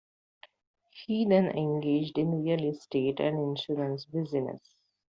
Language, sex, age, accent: English, female, 30-39, India and South Asia (India, Pakistan, Sri Lanka)